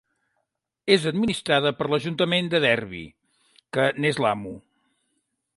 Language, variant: Catalan, Central